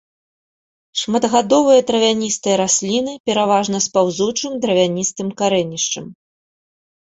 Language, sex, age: Belarusian, female, 30-39